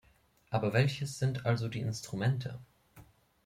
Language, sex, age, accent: German, male, 19-29, Deutschland Deutsch